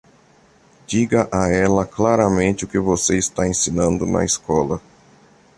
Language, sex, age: Portuguese, male, 30-39